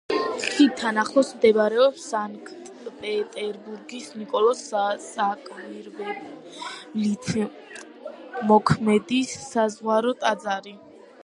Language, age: Georgian, under 19